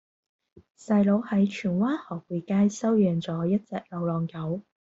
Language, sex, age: Cantonese, female, 30-39